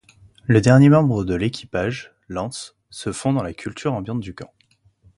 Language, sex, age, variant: French, male, 19-29, Français de métropole